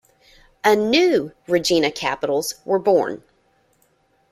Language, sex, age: English, female, 30-39